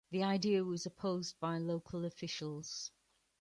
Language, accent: English, England English